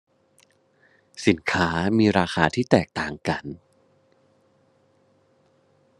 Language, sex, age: Thai, male, 19-29